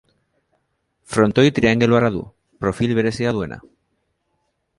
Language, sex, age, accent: Basque, female, 40-49, Erdialdekoa edo Nafarra (Gipuzkoa, Nafarroa)